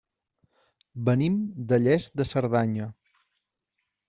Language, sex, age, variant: Catalan, male, 30-39, Central